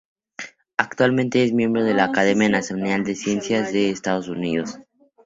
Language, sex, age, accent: Spanish, male, under 19, México